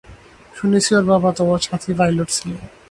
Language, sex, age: Bengali, male, 19-29